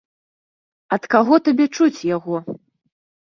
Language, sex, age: Belarusian, female, 19-29